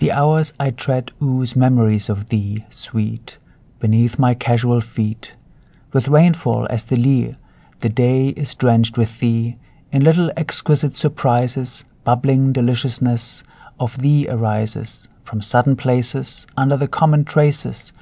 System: none